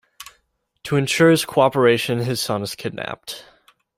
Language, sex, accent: English, male, United States English